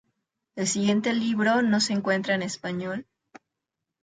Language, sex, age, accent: Spanish, female, 30-39, México